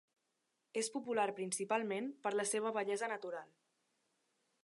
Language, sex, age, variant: Catalan, female, under 19, Central